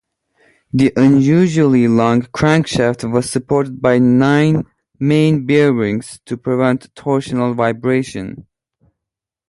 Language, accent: English, United States English